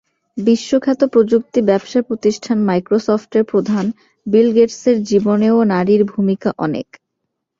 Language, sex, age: Bengali, female, 19-29